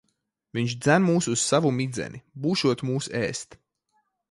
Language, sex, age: Latvian, male, 19-29